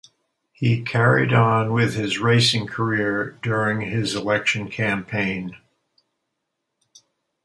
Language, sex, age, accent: English, male, 80-89, United States English